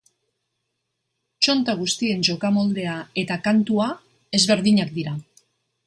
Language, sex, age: Basque, female, 60-69